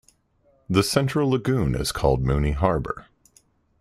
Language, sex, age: English, male, 30-39